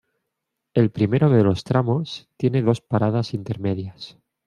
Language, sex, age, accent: Spanish, male, 30-39, España: Centro-Sur peninsular (Madrid, Toledo, Castilla-La Mancha)